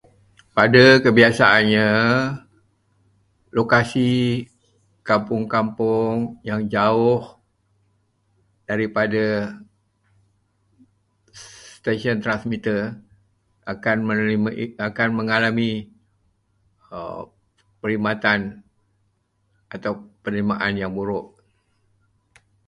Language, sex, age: Malay, male, 70-79